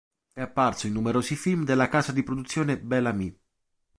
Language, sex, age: Italian, male, 30-39